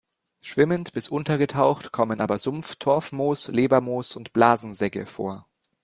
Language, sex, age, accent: German, male, 19-29, Deutschland Deutsch